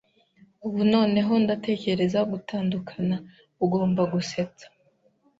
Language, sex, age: Kinyarwanda, female, 19-29